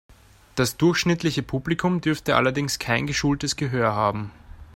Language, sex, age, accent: German, male, 19-29, Österreichisches Deutsch